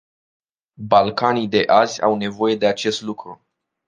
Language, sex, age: Romanian, male, 19-29